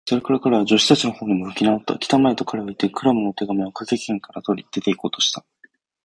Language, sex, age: Japanese, male, 19-29